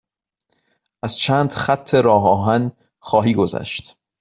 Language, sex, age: Persian, male, 30-39